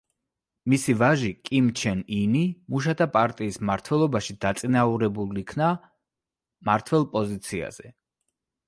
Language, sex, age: Georgian, male, 40-49